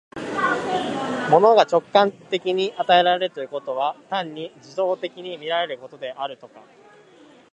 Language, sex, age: Japanese, male, 19-29